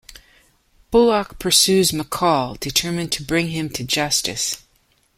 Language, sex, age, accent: English, female, 50-59, Canadian English